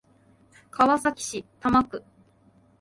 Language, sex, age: Japanese, female, 19-29